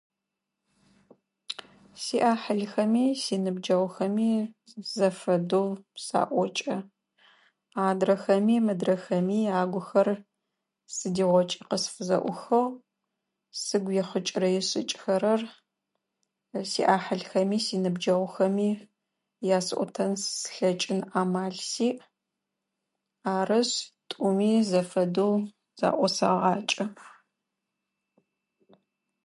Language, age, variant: Adyghe, 40-49, Адыгабзэ (Кирил, пстэумэ зэдыряе)